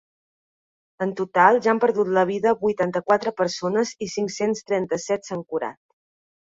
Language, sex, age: Catalan, female, 30-39